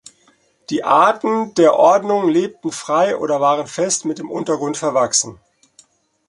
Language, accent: German, Deutschland Deutsch